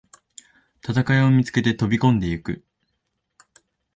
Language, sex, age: Japanese, male, 19-29